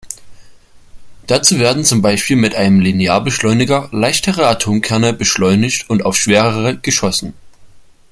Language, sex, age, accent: German, male, 19-29, Deutschland Deutsch